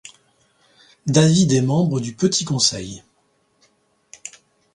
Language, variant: French, Français de métropole